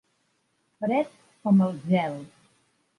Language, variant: Catalan, Central